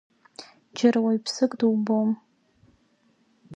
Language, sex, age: Abkhazian, female, 19-29